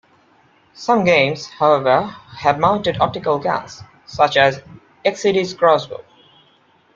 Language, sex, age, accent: English, male, 19-29, India and South Asia (India, Pakistan, Sri Lanka)